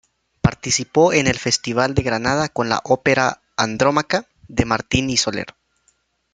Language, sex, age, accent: Spanish, male, 19-29, América central